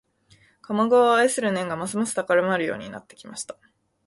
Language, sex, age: Japanese, female, 19-29